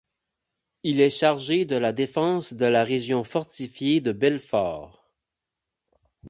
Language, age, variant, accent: French, 30-39, Français d'Amérique du Nord, Français du Canada